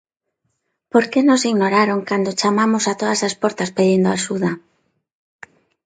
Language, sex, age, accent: Galician, female, 40-49, Neofalante